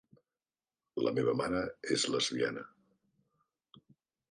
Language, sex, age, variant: Catalan, male, 50-59, Central